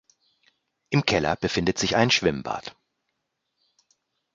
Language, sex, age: German, male, 40-49